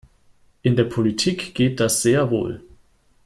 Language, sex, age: German, female, 19-29